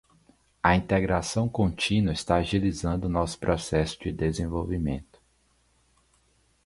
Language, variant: Portuguese, Portuguese (Brasil)